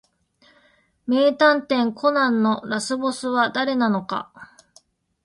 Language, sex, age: Japanese, female, 40-49